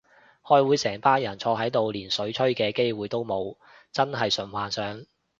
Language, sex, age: Cantonese, male, 19-29